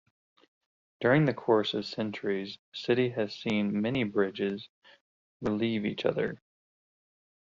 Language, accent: English, United States English